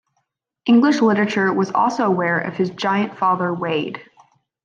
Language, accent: English, United States English